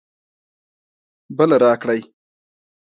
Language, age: Pashto, 30-39